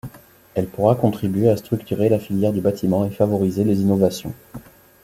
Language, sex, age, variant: French, male, 40-49, Français de métropole